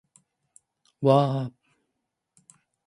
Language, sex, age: Japanese, male, 70-79